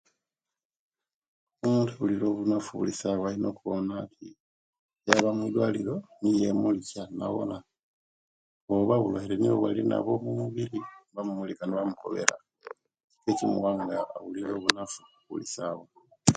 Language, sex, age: Kenyi, male, 30-39